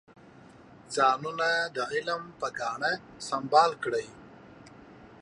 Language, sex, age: Pashto, male, 30-39